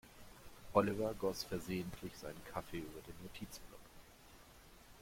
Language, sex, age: German, male, 50-59